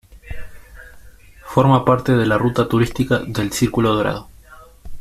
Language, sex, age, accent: Spanish, male, 19-29, Rioplatense: Argentina, Uruguay, este de Bolivia, Paraguay